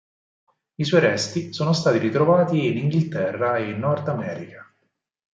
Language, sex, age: Italian, male, 30-39